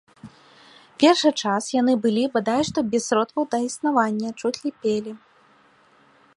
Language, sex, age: Belarusian, female, 19-29